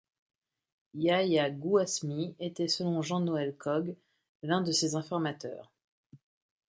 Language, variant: French, Français de métropole